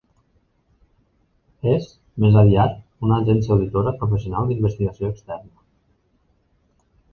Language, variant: Catalan, Septentrional